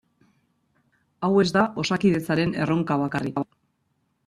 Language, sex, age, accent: Basque, female, 40-49, Mendebalekoa (Araba, Bizkaia, Gipuzkoako mendebaleko herri batzuk)